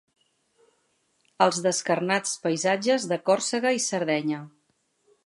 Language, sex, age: Catalan, female, 40-49